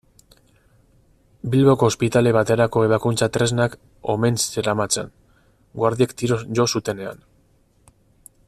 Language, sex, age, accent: Basque, male, 30-39, Mendebalekoa (Araba, Bizkaia, Gipuzkoako mendebaleko herri batzuk)